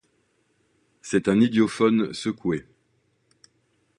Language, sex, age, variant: French, male, 60-69, Français de métropole